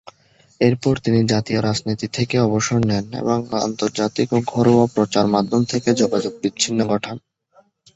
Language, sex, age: Bengali, male, 19-29